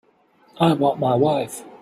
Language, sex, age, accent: English, male, 40-49, England English